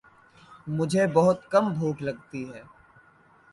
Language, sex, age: Urdu, male, 19-29